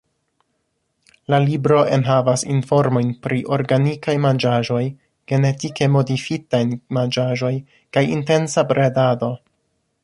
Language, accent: Esperanto, Internacia